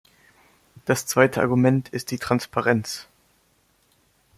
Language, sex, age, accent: German, male, under 19, Deutschland Deutsch